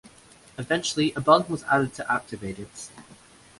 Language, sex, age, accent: English, male, under 19, Australian English